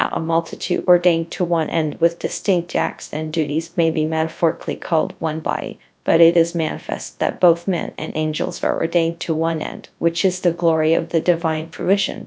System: TTS, GradTTS